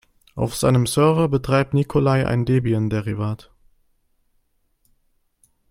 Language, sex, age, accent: German, male, 19-29, Deutschland Deutsch